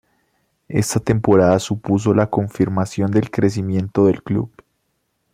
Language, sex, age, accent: Spanish, male, 19-29, Andino-Pacífico: Colombia, Perú, Ecuador, oeste de Bolivia y Venezuela andina